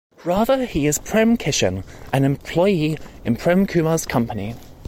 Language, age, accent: English, 19-29, England English